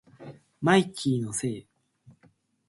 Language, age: Japanese, 19-29